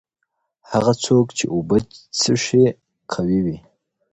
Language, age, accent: Pashto, 19-29, معیاري پښتو